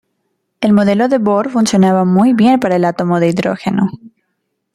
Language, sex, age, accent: Spanish, female, under 19, Andino-Pacífico: Colombia, Perú, Ecuador, oeste de Bolivia y Venezuela andina